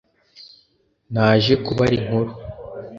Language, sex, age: Kinyarwanda, male, under 19